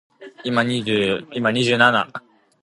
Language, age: English, 19-29